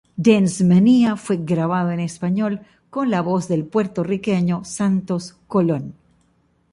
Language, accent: Spanish, Caribe: Cuba, Venezuela, Puerto Rico, República Dominicana, Panamá, Colombia caribeña, México caribeño, Costa del golfo de México